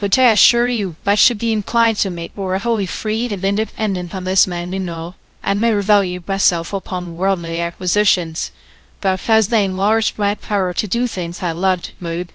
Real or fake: fake